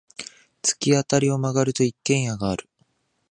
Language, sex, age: Japanese, male, 19-29